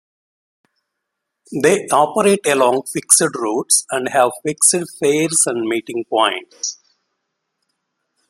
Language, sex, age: English, male, 19-29